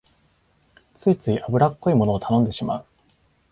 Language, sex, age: Japanese, male, 19-29